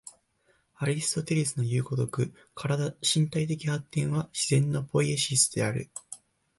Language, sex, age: Japanese, male, 19-29